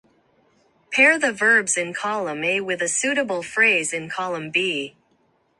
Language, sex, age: English, female, 19-29